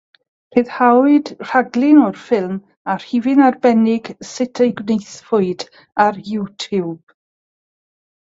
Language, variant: Welsh, South-Western Welsh